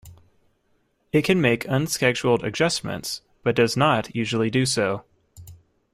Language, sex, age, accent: English, male, 19-29, United States English